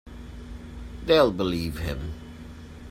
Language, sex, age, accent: English, male, 40-49, Filipino